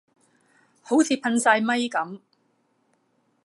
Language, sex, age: Cantonese, female, 60-69